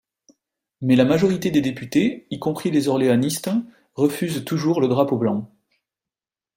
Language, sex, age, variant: French, male, 30-39, Français de métropole